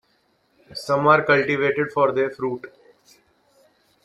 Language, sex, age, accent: English, male, 19-29, India and South Asia (India, Pakistan, Sri Lanka)